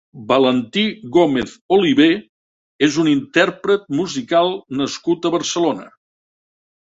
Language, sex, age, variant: Catalan, male, 60-69, Central